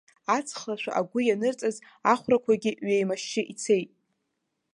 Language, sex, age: Abkhazian, female, 19-29